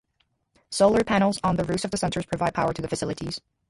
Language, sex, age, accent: English, female, 19-29, United States English